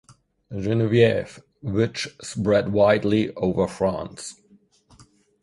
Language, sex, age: English, male, 40-49